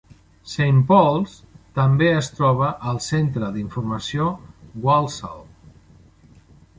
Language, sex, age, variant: Catalan, male, 50-59, Central